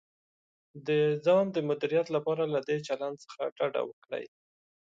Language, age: Pashto, 30-39